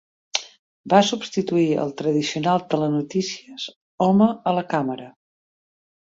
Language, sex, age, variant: Catalan, female, 40-49, Central